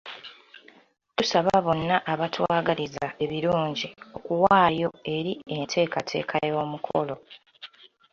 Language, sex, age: Ganda, female, 19-29